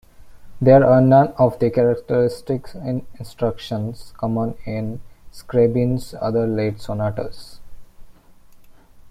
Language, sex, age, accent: English, male, 19-29, India and South Asia (India, Pakistan, Sri Lanka)